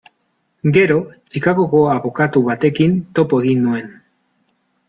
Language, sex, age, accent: Basque, male, 30-39, Mendebalekoa (Araba, Bizkaia, Gipuzkoako mendebaleko herri batzuk)